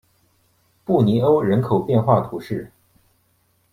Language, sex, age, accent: Chinese, male, 40-49, 出生地：山东省